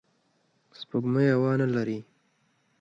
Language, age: Pashto, 19-29